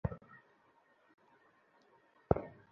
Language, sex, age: Bengali, male, 19-29